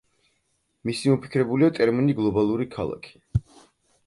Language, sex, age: Georgian, male, 19-29